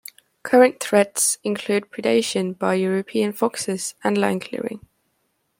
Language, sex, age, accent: English, female, under 19, England English